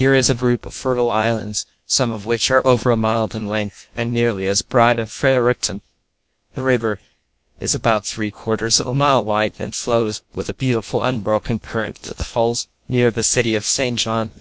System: TTS, GlowTTS